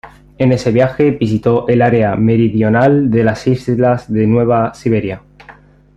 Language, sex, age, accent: Spanish, male, under 19, España: Sur peninsular (Andalucia, Extremadura, Murcia)